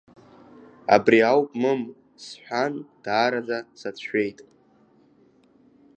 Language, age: Abkhazian, under 19